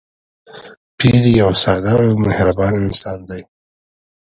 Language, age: Pashto, 19-29